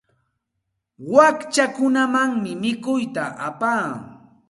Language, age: Santa Ana de Tusi Pasco Quechua, 40-49